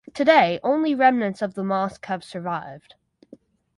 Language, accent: English, United States English